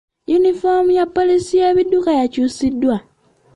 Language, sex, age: Ganda, male, 19-29